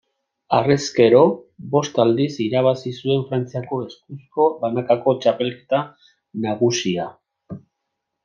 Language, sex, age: Basque, male, 50-59